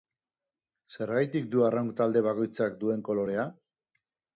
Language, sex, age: Basque, male, 40-49